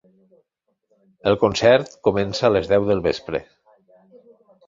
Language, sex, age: Catalan, male, 50-59